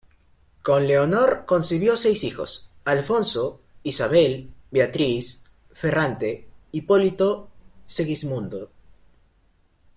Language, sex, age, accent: Spanish, male, under 19, Andino-Pacífico: Colombia, Perú, Ecuador, oeste de Bolivia y Venezuela andina